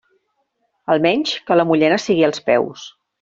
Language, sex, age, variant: Catalan, female, 40-49, Central